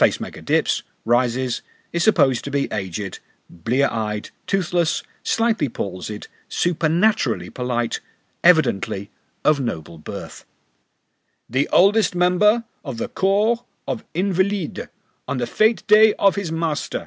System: none